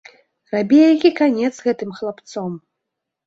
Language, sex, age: Belarusian, female, 30-39